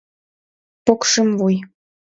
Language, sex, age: Mari, female, 19-29